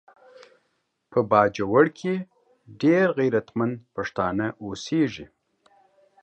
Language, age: Pashto, 50-59